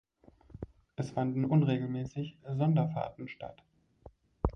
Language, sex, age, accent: German, male, 19-29, Deutschland Deutsch